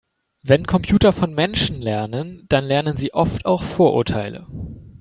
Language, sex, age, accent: German, male, 19-29, Deutschland Deutsch